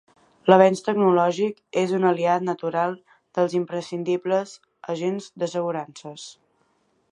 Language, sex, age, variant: Catalan, female, 19-29, Central